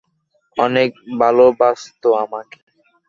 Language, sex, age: Bengali, male, under 19